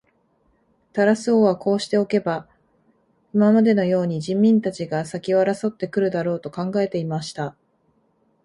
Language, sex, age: Japanese, female, 30-39